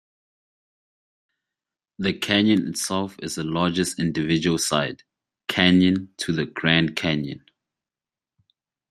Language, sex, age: English, male, 19-29